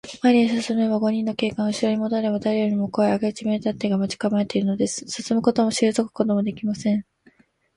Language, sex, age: Japanese, female, 19-29